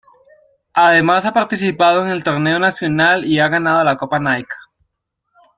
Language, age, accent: Spanish, 19-29, América central